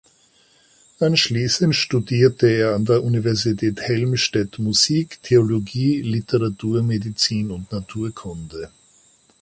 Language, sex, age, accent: German, male, 60-69, Österreichisches Deutsch